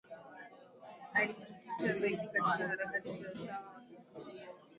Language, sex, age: Swahili, female, 19-29